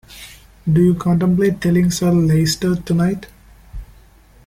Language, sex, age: English, male, 19-29